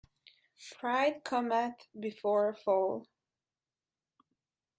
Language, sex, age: English, female, 19-29